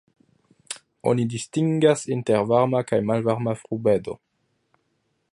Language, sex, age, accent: Esperanto, male, under 19, Internacia